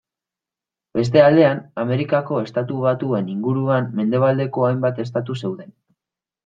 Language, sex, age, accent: Basque, male, 19-29, Mendebalekoa (Araba, Bizkaia, Gipuzkoako mendebaleko herri batzuk)